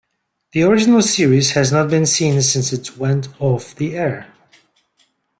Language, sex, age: English, male, 40-49